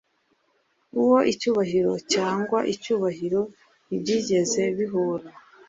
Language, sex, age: Kinyarwanda, female, 19-29